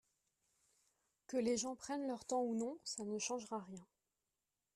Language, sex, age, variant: French, female, 30-39, Français de métropole